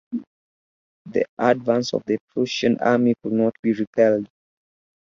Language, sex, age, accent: English, male, 19-29, United States English